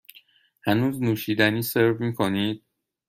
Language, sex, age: Persian, male, 30-39